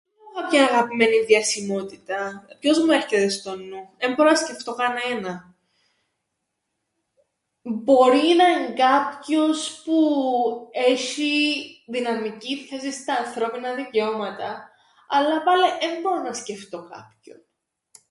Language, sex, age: Greek, female, 19-29